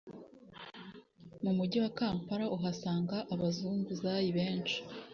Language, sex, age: Kinyarwanda, female, 19-29